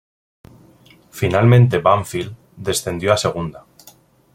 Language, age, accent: Spanish, 19-29, España: Norte peninsular (Asturias, Castilla y León, Cantabria, País Vasco, Navarra, Aragón, La Rioja, Guadalajara, Cuenca)